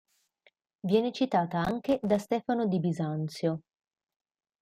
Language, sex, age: Italian, female, 19-29